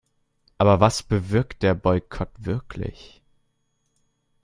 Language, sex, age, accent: German, male, 19-29, Deutschland Deutsch